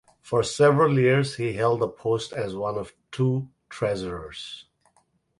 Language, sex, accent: English, male, India and South Asia (India, Pakistan, Sri Lanka)